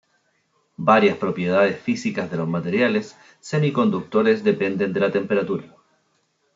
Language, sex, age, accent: Spanish, male, 30-39, Chileno: Chile, Cuyo